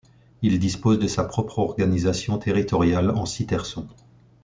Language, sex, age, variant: French, male, 30-39, Français de métropole